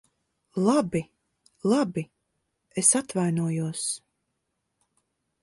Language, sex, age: Latvian, female, 40-49